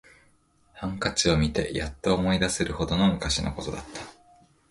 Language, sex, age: Japanese, male, 19-29